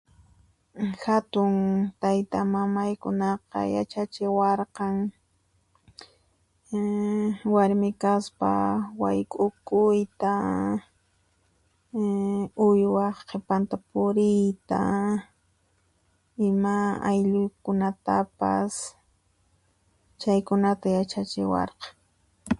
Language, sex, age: Puno Quechua, female, 30-39